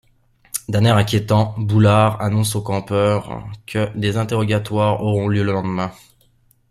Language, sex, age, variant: French, male, 30-39, Français de métropole